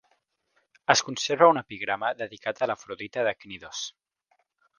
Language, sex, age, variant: Catalan, male, under 19, Central